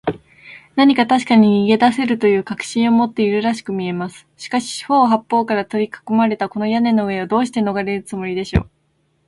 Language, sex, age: Japanese, female, 19-29